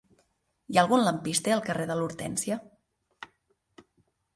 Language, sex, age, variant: Catalan, female, 30-39, Central